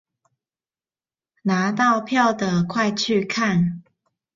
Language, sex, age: Chinese, female, 30-39